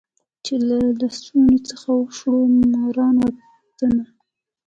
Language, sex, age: Pashto, female, 19-29